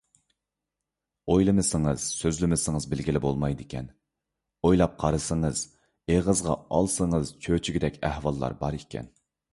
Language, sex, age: Uyghur, male, 30-39